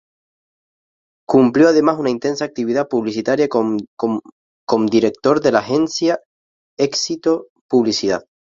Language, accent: Spanish, España: Islas Canarias